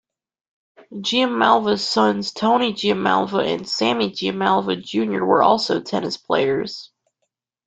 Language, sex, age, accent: English, female, 19-29, United States English